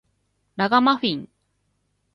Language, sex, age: Japanese, female, 30-39